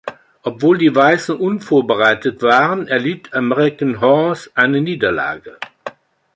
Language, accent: German, Deutschland Deutsch